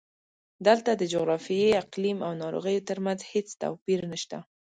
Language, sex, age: Pashto, female, 19-29